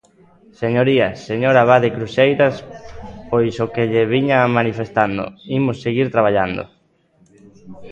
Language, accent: Galician, Atlántico (seseo e gheada)